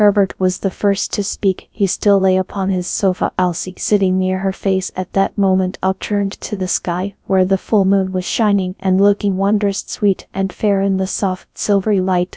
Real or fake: fake